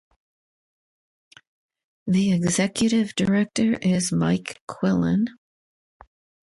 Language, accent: English, United States English